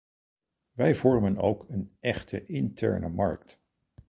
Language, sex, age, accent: Dutch, male, 60-69, Nederlands Nederlands